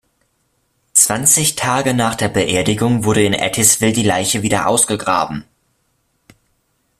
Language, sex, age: German, male, under 19